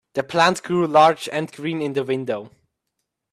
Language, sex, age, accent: English, male, under 19, United States English